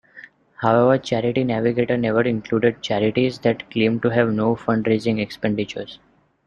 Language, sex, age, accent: English, male, 19-29, India and South Asia (India, Pakistan, Sri Lanka)